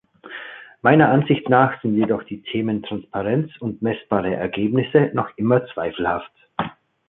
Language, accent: German, Österreichisches Deutsch